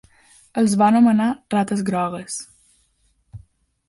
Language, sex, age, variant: Catalan, female, under 19, Balear